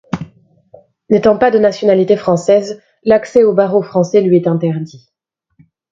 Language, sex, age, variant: French, female, 30-39, Français de métropole